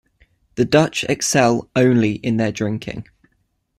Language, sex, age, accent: English, male, 19-29, England English